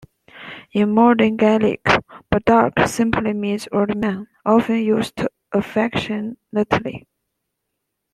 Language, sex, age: English, female, 19-29